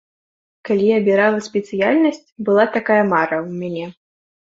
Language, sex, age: Belarusian, female, under 19